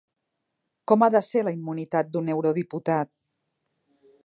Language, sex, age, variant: Catalan, female, 40-49, Central